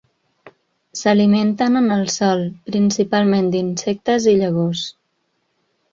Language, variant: Catalan, Central